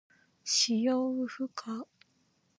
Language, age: Japanese, 19-29